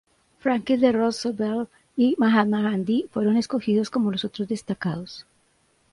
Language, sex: Spanish, female